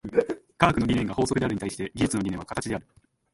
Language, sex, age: Japanese, male, under 19